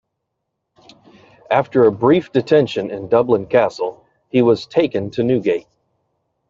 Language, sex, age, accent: English, male, 30-39, United States English